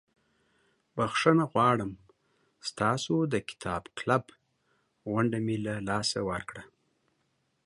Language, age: Pashto, 50-59